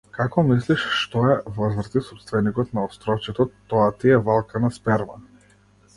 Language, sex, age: Macedonian, male, 19-29